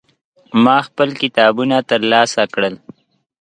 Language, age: Pashto, 19-29